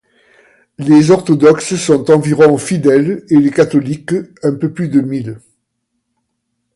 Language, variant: French, Français de métropole